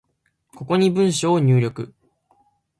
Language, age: Japanese, 19-29